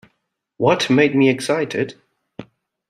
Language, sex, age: English, male, 30-39